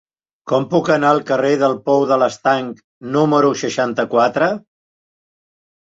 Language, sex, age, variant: Catalan, male, 70-79, Central